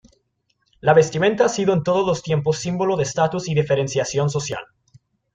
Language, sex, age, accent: Spanish, male, 19-29, México